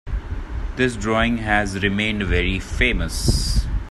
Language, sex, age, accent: English, male, 30-39, India and South Asia (India, Pakistan, Sri Lanka)